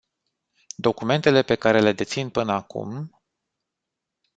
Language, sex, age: Romanian, male, 30-39